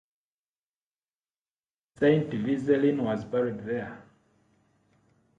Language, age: English, 30-39